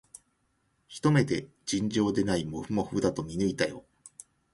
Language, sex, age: Japanese, male, 40-49